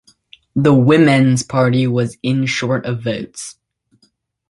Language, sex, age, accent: English, female, 40-49, United States English